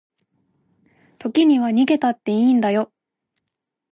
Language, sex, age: Japanese, female, 19-29